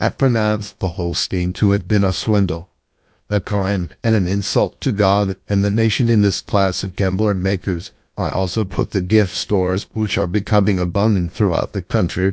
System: TTS, GlowTTS